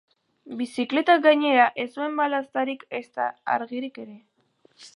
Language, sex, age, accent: Basque, female, under 19, Mendebalekoa (Araba, Bizkaia, Gipuzkoako mendebaleko herri batzuk)